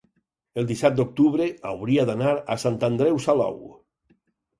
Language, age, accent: Catalan, 60-69, valencià